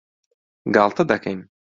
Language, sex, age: Central Kurdish, male, 19-29